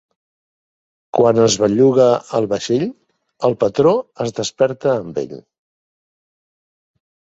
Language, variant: Catalan, Central